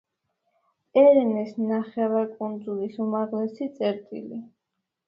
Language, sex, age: Georgian, female, under 19